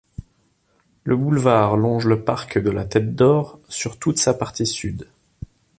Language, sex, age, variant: French, male, 30-39, Français de métropole